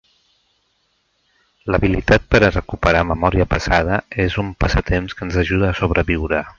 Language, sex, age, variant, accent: Catalan, male, 50-59, Central, central